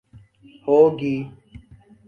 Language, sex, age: Urdu, male, 19-29